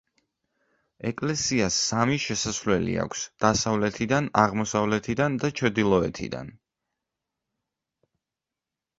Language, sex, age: Georgian, male, under 19